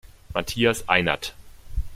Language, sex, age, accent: German, male, 19-29, Deutschland Deutsch